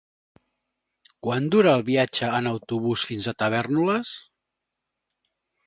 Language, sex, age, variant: Catalan, male, 50-59, Central